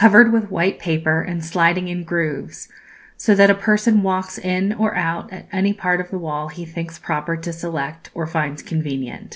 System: none